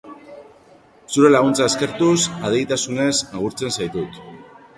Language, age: Basque, under 19